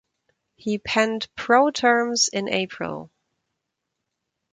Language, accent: English, Canadian English; German English